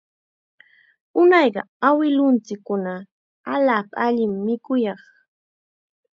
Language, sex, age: Chiquián Ancash Quechua, female, 19-29